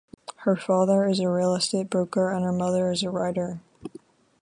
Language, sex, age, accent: English, female, 19-29, Irish English